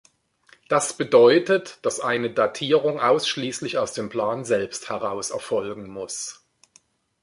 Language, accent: German, Deutschland Deutsch